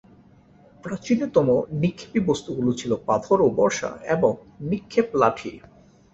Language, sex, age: Bengali, male, 30-39